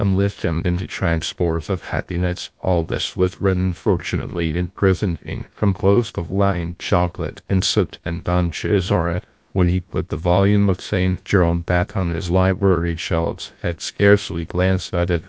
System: TTS, GlowTTS